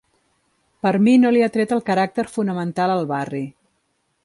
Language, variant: Catalan, Central